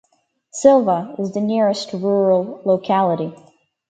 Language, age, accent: English, 19-29, Canadian English